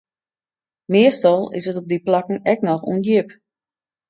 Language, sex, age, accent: Western Frisian, female, 40-49, Wâldfrysk